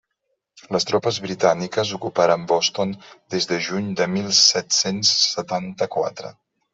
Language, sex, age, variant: Catalan, male, 50-59, Central